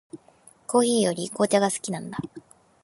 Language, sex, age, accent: Japanese, female, 19-29, 標準語